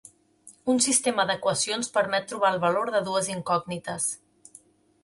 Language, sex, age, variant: Catalan, female, 30-39, Central